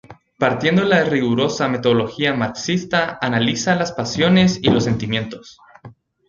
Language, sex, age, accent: Spanish, male, 19-29, América central